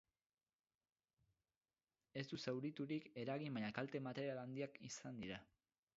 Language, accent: Basque, Mendebalekoa (Araba, Bizkaia, Gipuzkoako mendebaleko herri batzuk)